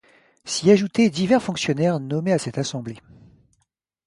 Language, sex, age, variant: French, male, 40-49, Français de métropole